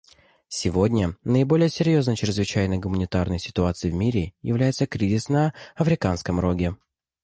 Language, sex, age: Russian, male, 19-29